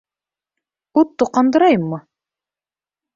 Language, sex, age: Bashkir, female, 19-29